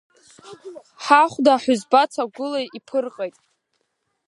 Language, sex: Abkhazian, female